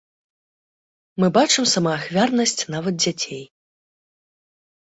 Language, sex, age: Belarusian, female, 19-29